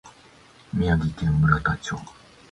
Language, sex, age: Japanese, male, 50-59